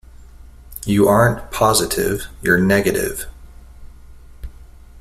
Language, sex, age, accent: English, male, 40-49, United States English